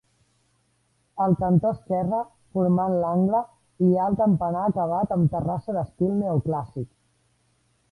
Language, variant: Catalan, Central